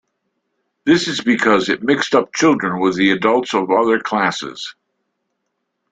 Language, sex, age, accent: English, male, 60-69, United States English